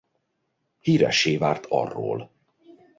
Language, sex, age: Hungarian, male, 40-49